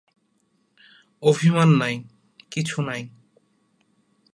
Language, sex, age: Bengali, male, 19-29